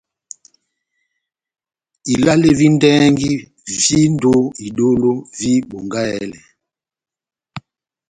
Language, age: Batanga, 70-79